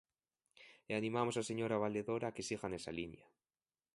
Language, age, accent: Galician, 19-29, Atlántico (seseo e gheada)